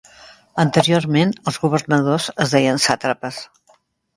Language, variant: Catalan, Central